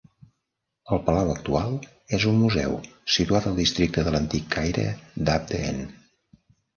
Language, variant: Catalan, Central